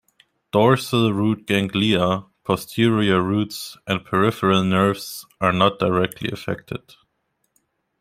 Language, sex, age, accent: English, male, 19-29, United States English